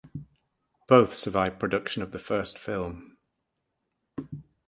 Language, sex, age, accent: English, male, 60-69, England English